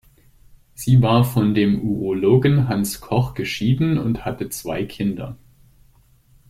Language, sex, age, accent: German, male, 40-49, Deutschland Deutsch